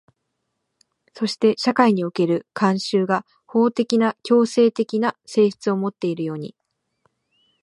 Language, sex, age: Japanese, female, 19-29